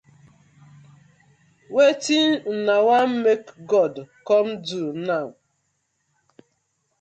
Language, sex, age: Nigerian Pidgin, female, 30-39